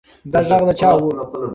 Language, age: Pashto, under 19